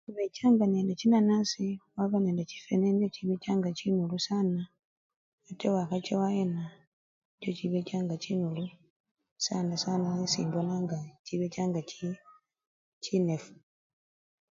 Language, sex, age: Luyia, male, 30-39